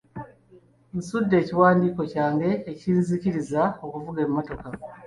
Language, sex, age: Ganda, male, 19-29